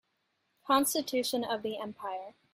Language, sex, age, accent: English, female, 19-29, United States English